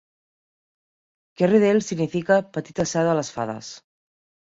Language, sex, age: Catalan, female, 30-39